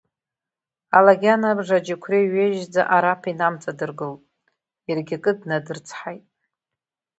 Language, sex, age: Abkhazian, female, 50-59